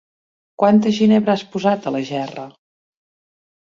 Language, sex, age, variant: Catalan, female, 40-49, Central